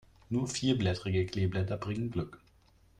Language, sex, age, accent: German, male, 30-39, Deutschland Deutsch